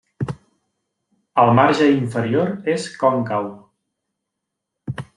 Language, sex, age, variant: Catalan, male, 30-39, Central